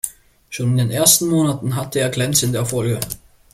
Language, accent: German, Österreichisches Deutsch